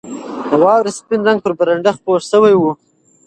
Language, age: Pashto, 19-29